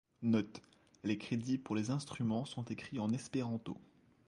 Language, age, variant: French, 19-29, Français de métropole